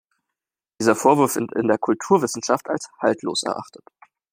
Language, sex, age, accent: German, male, 19-29, Deutschland Deutsch